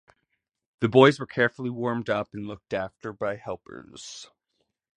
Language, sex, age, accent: English, male, 19-29, United States English